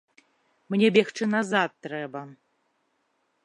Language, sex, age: Belarusian, female, 30-39